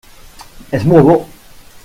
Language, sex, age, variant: Catalan, male, 30-39, Central